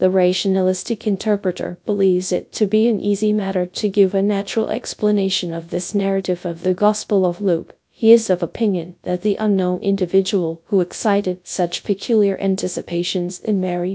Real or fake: fake